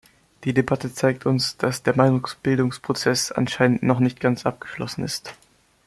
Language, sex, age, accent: German, male, under 19, Deutschland Deutsch